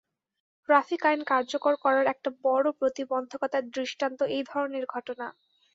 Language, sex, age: Bengali, female, 19-29